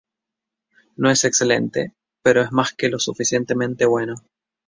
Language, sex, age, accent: Spanish, male, 19-29, Rioplatense: Argentina, Uruguay, este de Bolivia, Paraguay